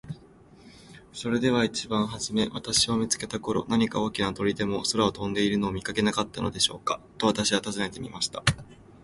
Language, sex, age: Japanese, male, under 19